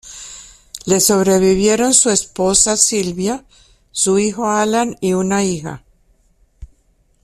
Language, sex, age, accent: Spanish, female, 70-79, Andino-Pacífico: Colombia, Perú, Ecuador, oeste de Bolivia y Venezuela andina